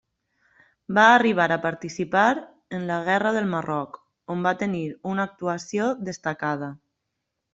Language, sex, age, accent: Catalan, female, 30-39, valencià